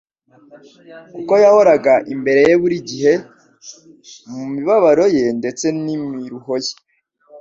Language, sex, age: Kinyarwanda, male, under 19